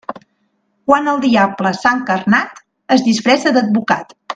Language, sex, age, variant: Catalan, female, 40-49, Nord-Occidental